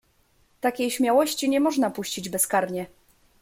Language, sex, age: Polish, female, 19-29